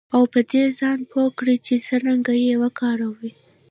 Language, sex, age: Pashto, female, 19-29